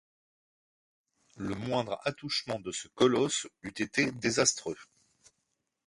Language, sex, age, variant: French, male, 40-49, Français de métropole